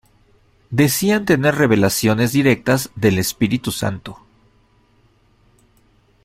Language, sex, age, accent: Spanish, male, 40-49, México